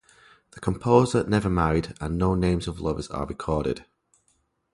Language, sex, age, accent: English, male, 30-39, England English